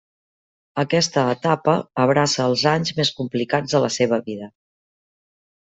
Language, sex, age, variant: Catalan, female, 50-59, Central